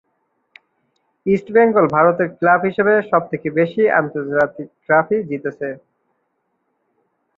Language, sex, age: Bengali, male, 19-29